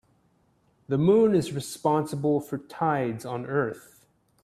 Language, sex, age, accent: English, male, 30-39, Canadian English